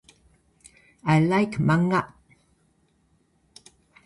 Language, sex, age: Japanese, female, 60-69